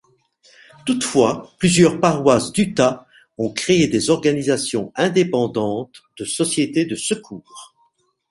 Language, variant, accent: French, Français d'Europe, Français de Belgique